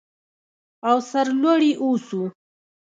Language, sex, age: Pashto, female, 30-39